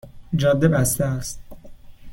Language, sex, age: Persian, male, 19-29